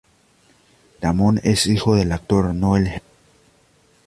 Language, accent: Spanish, Andino-Pacífico: Colombia, Perú, Ecuador, oeste de Bolivia y Venezuela andina